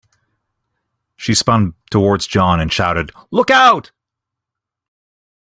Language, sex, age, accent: English, male, 40-49, Canadian English